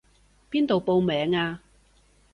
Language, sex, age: Cantonese, female, 40-49